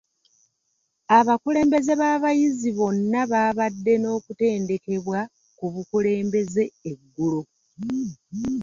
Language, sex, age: Ganda, female, 50-59